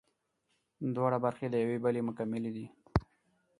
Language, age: Pashto, 19-29